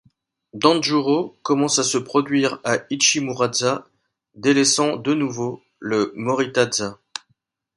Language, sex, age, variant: French, male, 50-59, Français de métropole